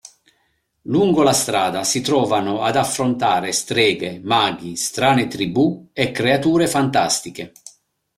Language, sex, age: Italian, male, 50-59